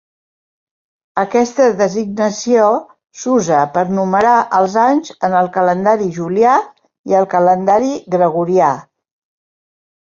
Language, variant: Catalan, Central